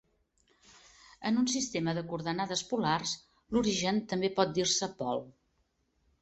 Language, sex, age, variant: Catalan, female, 60-69, Central